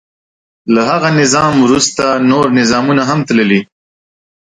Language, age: Pashto, 30-39